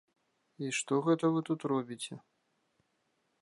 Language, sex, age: Belarusian, male, 40-49